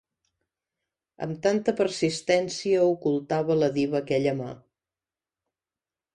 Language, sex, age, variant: Catalan, female, 50-59, Central